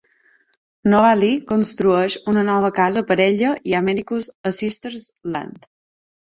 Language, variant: Catalan, Balear